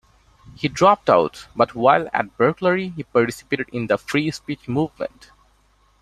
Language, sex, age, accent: English, male, 19-29, India and South Asia (India, Pakistan, Sri Lanka)